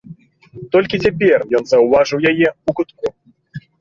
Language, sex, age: Belarusian, male, 19-29